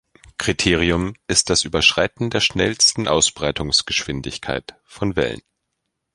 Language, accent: German, Deutschland Deutsch